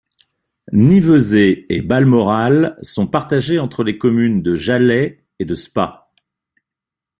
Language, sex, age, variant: French, male, 50-59, Français de métropole